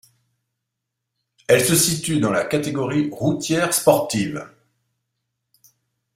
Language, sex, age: French, male, 50-59